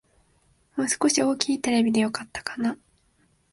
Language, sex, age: Japanese, female, 19-29